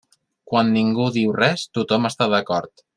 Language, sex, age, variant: Catalan, male, 19-29, Central